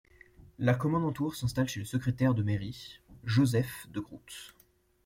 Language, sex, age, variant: French, male, 19-29, Français de métropole